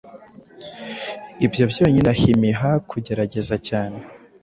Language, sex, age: Kinyarwanda, male, 19-29